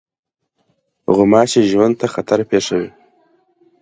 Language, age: Pashto, 19-29